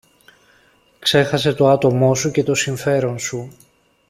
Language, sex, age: Greek, male, 40-49